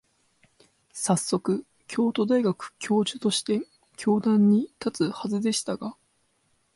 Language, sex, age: Japanese, male, 19-29